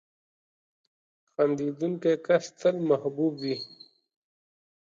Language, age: Pashto, 30-39